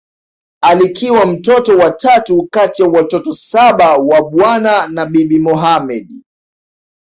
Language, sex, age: Swahili, male, 19-29